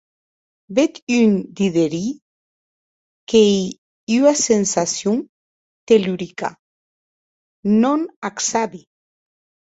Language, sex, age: Occitan, female, 40-49